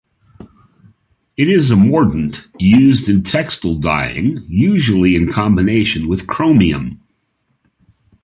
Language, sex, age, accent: English, male, 70-79, United States English